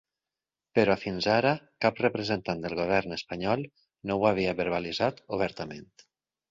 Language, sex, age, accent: Catalan, male, 40-49, valencià